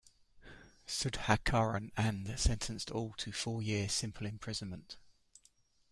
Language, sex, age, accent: English, male, 50-59, England English